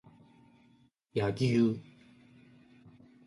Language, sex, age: Japanese, male, 50-59